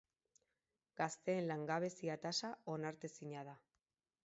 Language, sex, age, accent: Basque, female, 40-49, Erdialdekoa edo Nafarra (Gipuzkoa, Nafarroa)